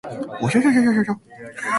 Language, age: Japanese, 19-29